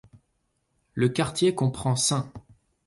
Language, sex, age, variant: French, male, 30-39, Français de métropole